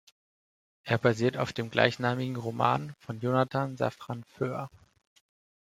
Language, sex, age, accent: German, male, 19-29, Deutschland Deutsch